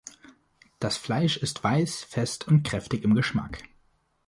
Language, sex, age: German, male, 19-29